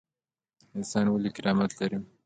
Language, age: Pashto, 19-29